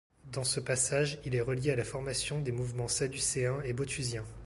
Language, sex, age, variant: French, male, 19-29, Français de métropole